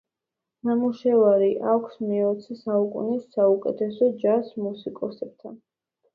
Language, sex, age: Georgian, female, under 19